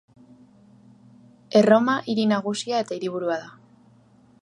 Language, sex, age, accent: Basque, female, under 19, Erdialdekoa edo Nafarra (Gipuzkoa, Nafarroa)